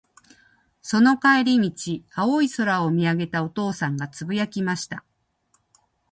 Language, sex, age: Japanese, female, 50-59